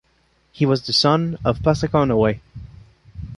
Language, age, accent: English, 19-29, Canadian English